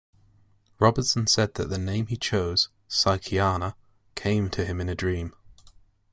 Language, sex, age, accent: English, male, 19-29, England English